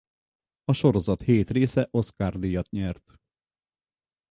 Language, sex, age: Hungarian, male, 50-59